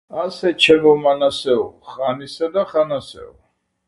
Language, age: Georgian, 60-69